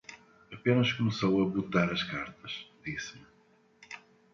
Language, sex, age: Portuguese, male, 50-59